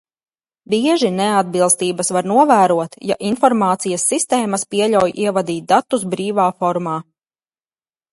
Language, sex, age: Latvian, female, 30-39